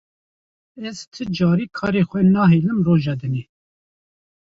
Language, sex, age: Kurdish, male, 50-59